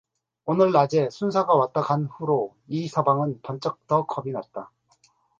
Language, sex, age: Korean, male, 40-49